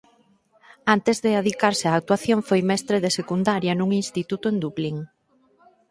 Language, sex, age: Galician, female, 40-49